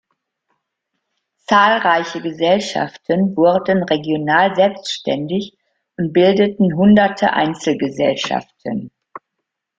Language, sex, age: German, female, 60-69